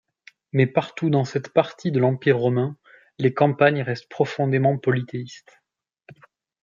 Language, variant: French, Français de métropole